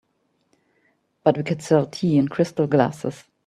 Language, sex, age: English, female, 50-59